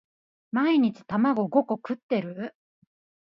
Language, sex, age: Japanese, female, 40-49